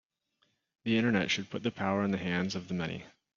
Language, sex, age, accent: English, male, 30-39, United States English